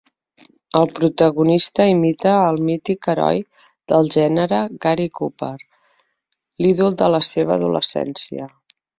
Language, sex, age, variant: Catalan, female, 40-49, Central